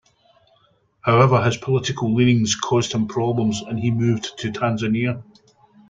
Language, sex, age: English, male, 50-59